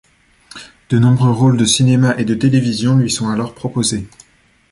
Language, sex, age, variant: French, male, 19-29, Français de métropole